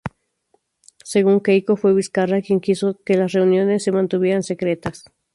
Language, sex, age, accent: Spanish, female, 19-29, México